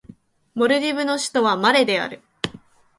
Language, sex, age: Japanese, female, 19-29